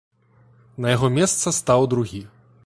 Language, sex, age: Belarusian, male, 19-29